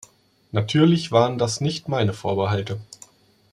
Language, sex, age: German, male, 30-39